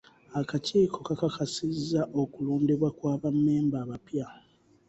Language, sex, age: Ganda, male, 30-39